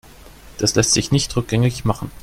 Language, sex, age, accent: German, male, under 19, Deutschland Deutsch